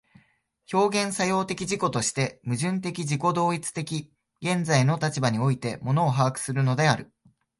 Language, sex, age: Japanese, male, 19-29